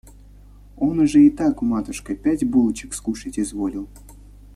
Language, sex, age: Russian, male, 19-29